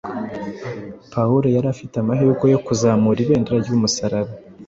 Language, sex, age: Kinyarwanda, male, 19-29